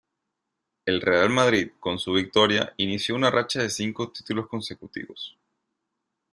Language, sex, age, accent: Spanish, male, 19-29, Caribe: Cuba, Venezuela, Puerto Rico, República Dominicana, Panamá, Colombia caribeña, México caribeño, Costa del golfo de México